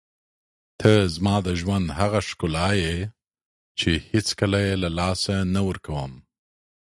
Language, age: Pashto, 50-59